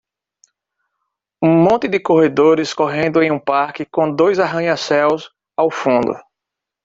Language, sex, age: Portuguese, male, 30-39